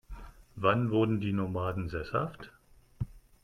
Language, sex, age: German, male, 30-39